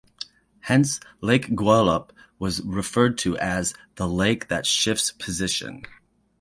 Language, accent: English, United States English